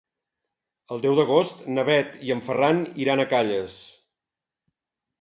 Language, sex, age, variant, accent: Catalan, male, 50-59, Central, central